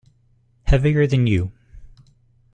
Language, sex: English, male